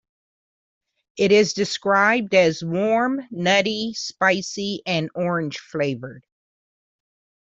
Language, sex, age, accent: English, female, 50-59, United States English